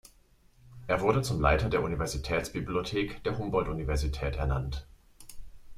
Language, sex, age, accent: German, male, 30-39, Deutschland Deutsch